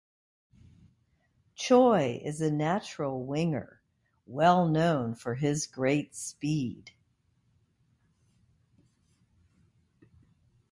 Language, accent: English, United States English